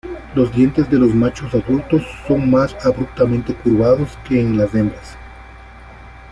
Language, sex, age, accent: Spanish, male, 40-49, Andino-Pacífico: Colombia, Perú, Ecuador, oeste de Bolivia y Venezuela andina